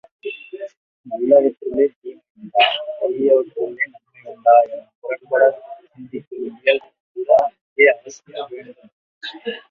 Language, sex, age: Tamil, male, 19-29